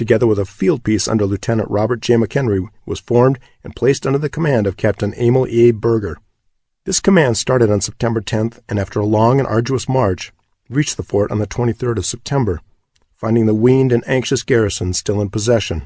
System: none